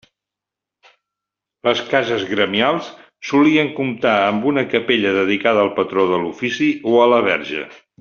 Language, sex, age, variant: Catalan, male, 70-79, Central